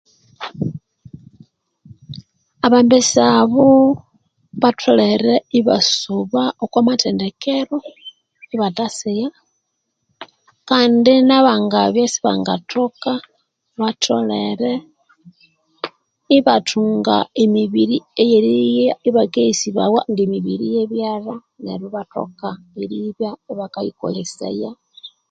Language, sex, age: Konzo, female, 40-49